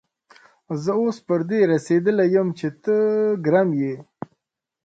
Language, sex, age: Pashto, male, 30-39